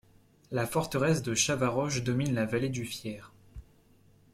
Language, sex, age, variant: French, male, 19-29, Français de métropole